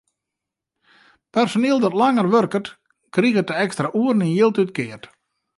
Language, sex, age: Western Frisian, male, 40-49